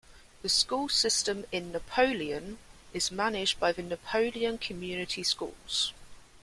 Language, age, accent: English, 19-29, England English